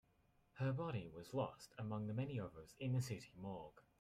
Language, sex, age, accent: English, male, under 19, England English